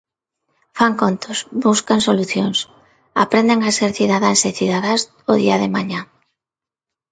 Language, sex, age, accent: Galician, female, 40-49, Neofalante